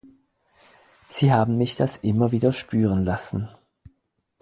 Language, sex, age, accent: German, male, 40-49, Schweizerdeutsch